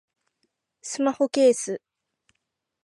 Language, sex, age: Japanese, female, under 19